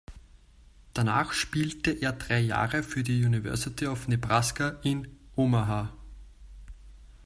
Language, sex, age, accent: German, male, 19-29, Österreichisches Deutsch